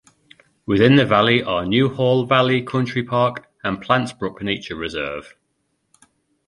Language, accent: English, England English